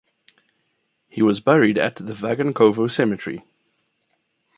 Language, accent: English, Southern African (South Africa, Zimbabwe, Namibia)